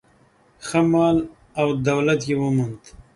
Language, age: Pashto, 19-29